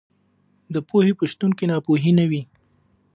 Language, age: Pashto, 19-29